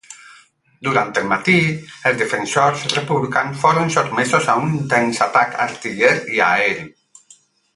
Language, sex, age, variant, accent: Catalan, male, 40-49, Alacantí, Barcelona